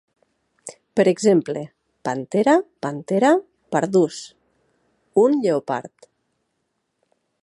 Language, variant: Catalan, Nord-Occidental